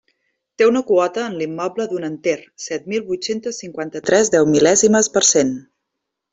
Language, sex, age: Catalan, female, 40-49